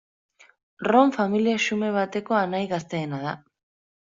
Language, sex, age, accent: Basque, female, 30-39, Mendebalekoa (Araba, Bizkaia, Gipuzkoako mendebaleko herri batzuk)